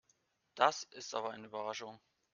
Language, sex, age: German, male, 30-39